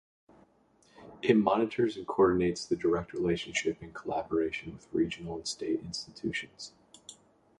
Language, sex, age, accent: English, male, 19-29, United States English